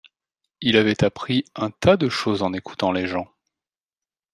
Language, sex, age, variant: French, male, 30-39, Français de métropole